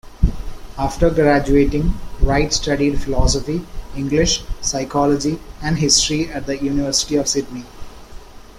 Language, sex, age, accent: English, male, 19-29, India and South Asia (India, Pakistan, Sri Lanka)